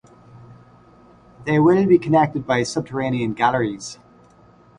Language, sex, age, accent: English, male, 30-39, Irish English